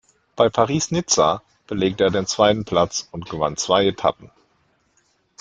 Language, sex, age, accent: German, male, 40-49, Deutschland Deutsch